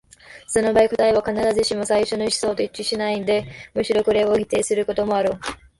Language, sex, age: Japanese, female, under 19